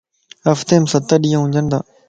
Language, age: Lasi, 19-29